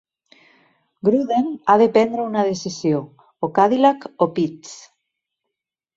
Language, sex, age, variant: Catalan, female, 50-59, Central